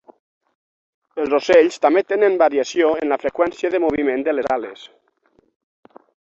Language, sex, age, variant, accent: Catalan, male, 30-39, Nord-Occidental, nord-occidental; Lleida